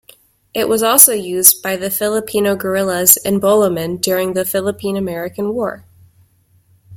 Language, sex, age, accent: English, female, 19-29, United States English